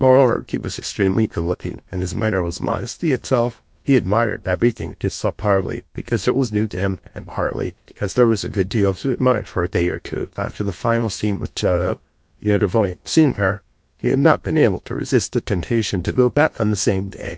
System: TTS, GlowTTS